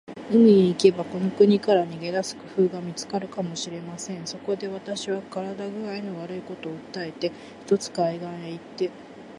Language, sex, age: Japanese, female, 30-39